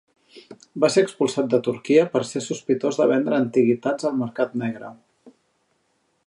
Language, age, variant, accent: Catalan, 30-39, Central, central